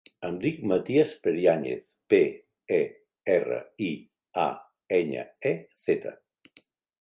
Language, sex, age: Catalan, male, 60-69